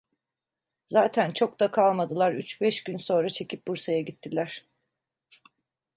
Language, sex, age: Turkish, female, 40-49